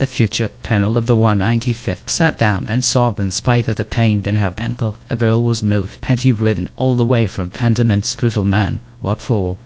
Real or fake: fake